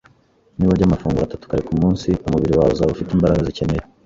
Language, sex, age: Kinyarwanda, female, 40-49